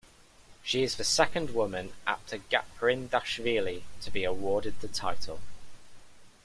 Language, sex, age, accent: English, male, 19-29, England English